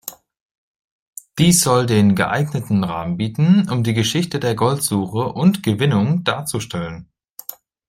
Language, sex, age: German, male, 19-29